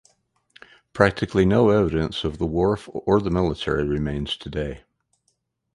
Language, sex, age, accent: English, male, 50-59, United States English